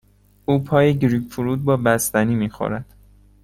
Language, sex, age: Persian, male, 19-29